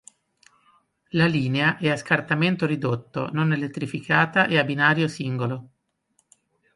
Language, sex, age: Italian, male, 40-49